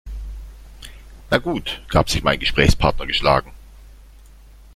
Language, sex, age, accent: German, male, 40-49, Deutschland Deutsch